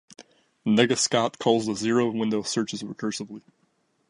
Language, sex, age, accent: English, male, 19-29, United States English